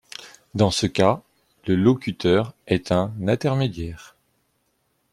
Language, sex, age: French, male, 40-49